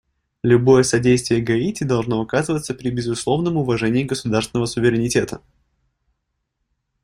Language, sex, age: Russian, male, 19-29